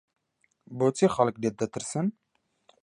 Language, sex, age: Central Kurdish, male, 19-29